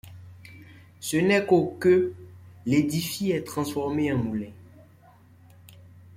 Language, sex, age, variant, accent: French, male, 19-29, Français d'Afrique subsaharienne et des îles africaines, Français de Côte d’Ivoire